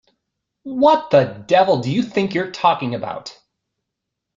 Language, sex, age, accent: English, male, 30-39, United States English